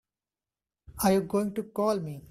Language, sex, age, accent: English, male, 19-29, India and South Asia (India, Pakistan, Sri Lanka)